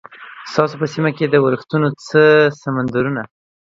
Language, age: Pashto, 19-29